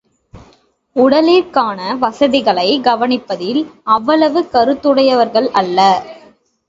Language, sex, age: Tamil, female, 19-29